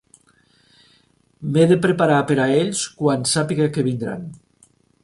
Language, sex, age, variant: Catalan, male, 60-69, Central